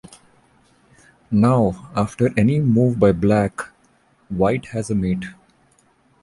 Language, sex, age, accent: English, male, 30-39, India and South Asia (India, Pakistan, Sri Lanka)